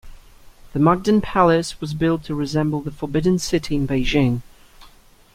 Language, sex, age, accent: English, male, 19-29, England English